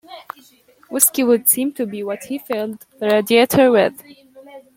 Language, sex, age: English, female, 19-29